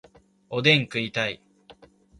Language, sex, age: Japanese, male, 19-29